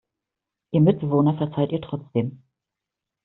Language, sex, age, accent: German, female, 50-59, Deutschland Deutsch